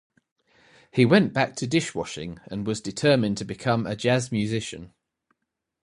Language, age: English, 40-49